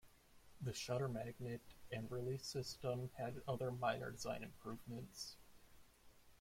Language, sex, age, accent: English, male, 19-29, United States English